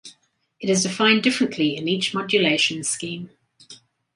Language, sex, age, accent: English, female, 50-59, Australian English